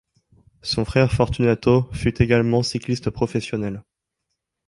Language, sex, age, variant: French, male, 19-29, Français de métropole